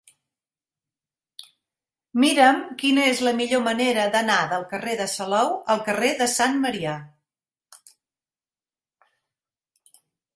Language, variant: Catalan, Central